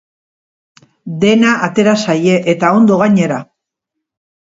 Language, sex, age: Basque, female, 60-69